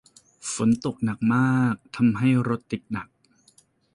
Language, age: Thai, 40-49